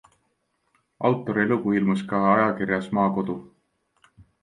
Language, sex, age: Estonian, male, 19-29